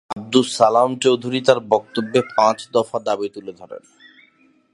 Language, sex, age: Bengali, male, 30-39